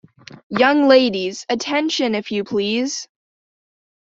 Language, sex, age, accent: English, female, under 19, United States English